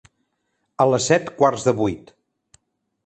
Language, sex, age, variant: Catalan, male, 70-79, Central